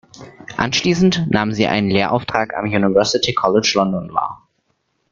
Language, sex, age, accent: German, male, under 19, Deutschland Deutsch